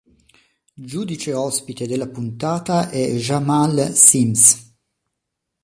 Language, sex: Italian, male